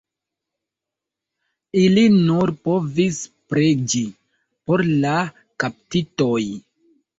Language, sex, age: Esperanto, male, 19-29